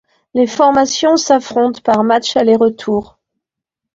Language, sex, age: French, female, 50-59